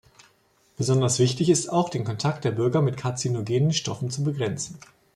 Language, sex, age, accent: German, male, 40-49, Deutschland Deutsch